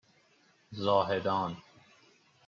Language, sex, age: Persian, male, 19-29